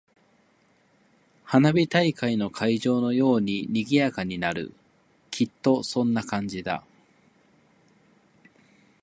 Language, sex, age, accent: Japanese, male, 30-39, 関西弁